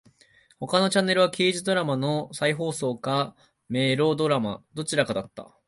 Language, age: Japanese, 19-29